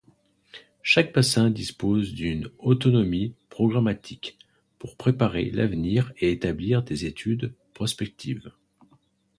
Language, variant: French, Français de métropole